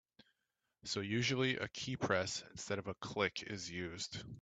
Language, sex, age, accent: English, male, 30-39, United States English